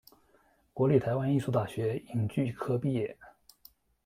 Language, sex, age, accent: Chinese, male, 19-29, 出生地：江苏省